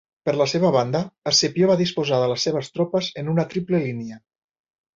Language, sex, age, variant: Catalan, male, 60-69, Central